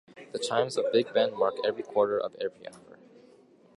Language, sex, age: English, male, 19-29